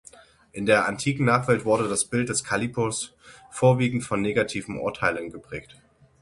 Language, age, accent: German, 30-39, Deutschland Deutsch